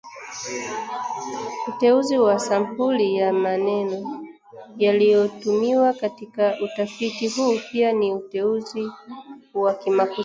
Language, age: Swahili, 19-29